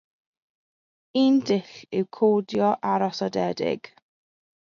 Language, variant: Welsh, South-Eastern Welsh